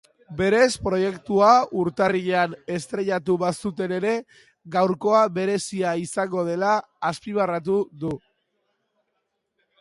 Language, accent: Basque, Mendebalekoa (Araba, Bizkaia, Gipuzkoako mendebaleko herri batzuk)